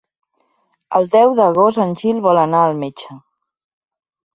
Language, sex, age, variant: Catalan, female, 50-59, Central